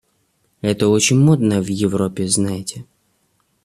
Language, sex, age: Russian, male, 19-29